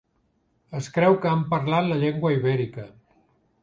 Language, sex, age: Catalan, male, 70-79